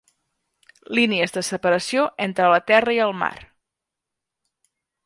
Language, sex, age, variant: Catalan, female, 40-49, Central